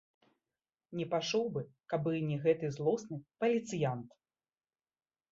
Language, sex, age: Belarusian, female, 30-39